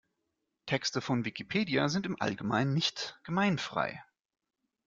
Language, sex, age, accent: German, male, 30-39, Deutschland Deutsch